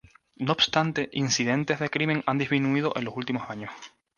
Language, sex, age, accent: Spanish, male, 19-29, España: Islas Canarias